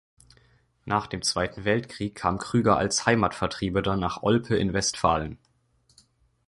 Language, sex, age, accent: German, male, 19-29, Deutschland Deutsch